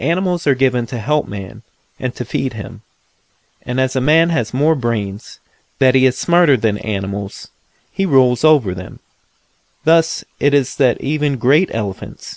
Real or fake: real